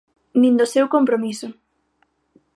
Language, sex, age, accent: Galician, female, under 19, Normativo (estándar); Neofalante